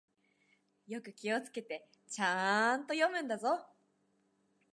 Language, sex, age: Japanese, female, 19-29